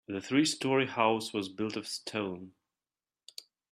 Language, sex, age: English, male, 40-49